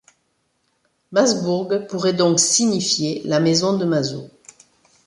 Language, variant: French, Français de métropole